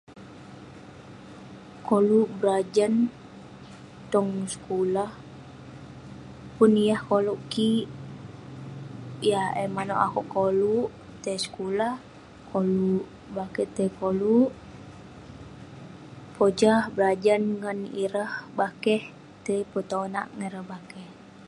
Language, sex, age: Western Penan, female, under 19